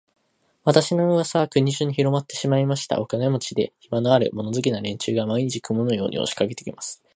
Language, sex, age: Japanese, male, 19-29